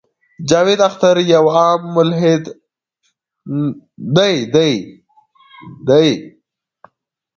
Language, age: Pashto, 19-29